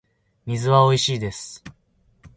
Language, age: Japanese, 19-29